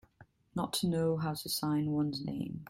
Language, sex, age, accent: English, female, 30-39, England English